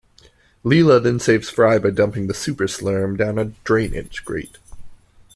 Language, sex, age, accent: English, male, 19-29, United States English